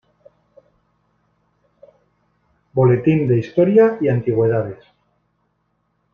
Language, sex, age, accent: Spanish, male, 30-39, España: Norte peninsular (Asturias, Castilla y León, Cantabria, País Vasco, Navarra, Aragón, La Rioja, Guadalajara, Cuenca)